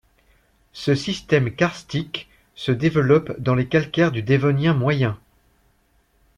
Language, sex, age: French, male, 50-59